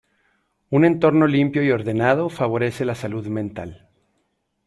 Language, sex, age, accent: Spanish, male, 30-39, México